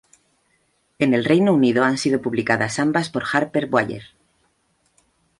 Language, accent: Spanish, España: Centro-Sur peninsular (Madrid, Toledo, Castilla-La Mancha)